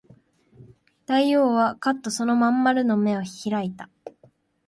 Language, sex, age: Japanese, female, 19-29